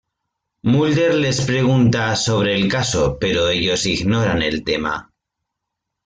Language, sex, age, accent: Spanish, male, 30-39, España: Norte peninsular (Asturias, Castilla y León, Cantabria, País Vasco, Navarra, Aragón, La Rioja, Guadalajara, Cuenca)